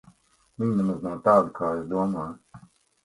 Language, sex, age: Latvian, male, 40-49